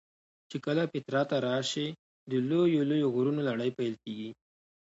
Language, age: Pashto, 30-39